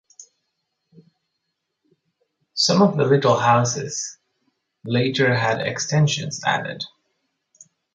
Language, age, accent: English, 30-39, Canadian English